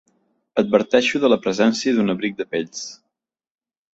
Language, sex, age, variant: Catalan, male, 30-39, Central